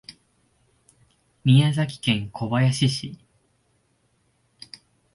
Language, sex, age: Japanese, male, 19-29